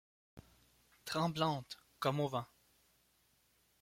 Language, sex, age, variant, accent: French, male, 30-39, Français d'Amérique du Nord, Français du Canada